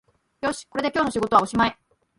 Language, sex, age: Japanese, female, under 19